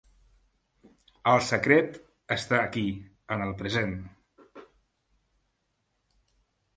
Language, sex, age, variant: Catalan, male, 50-59, Central